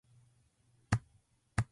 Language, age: Japanese, 19-29